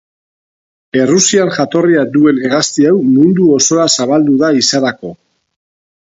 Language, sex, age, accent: Basque, male, 50-59, Mendebalekoa (Araba, Bizkaia, Gipuzkoako mendebaleko herri batzuk)